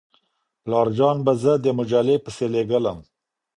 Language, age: Pashto, 50-59